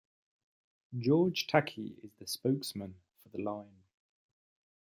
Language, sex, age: English, male, 30-39